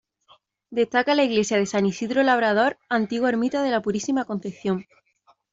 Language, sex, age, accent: Spanish, female, 19-29, España: Sur peninsular (Andalucia, Extremadura, Murcia)